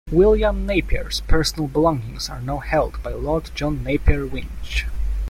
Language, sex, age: English, male, 19-29